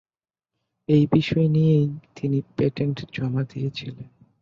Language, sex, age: Bengali, male, 19-29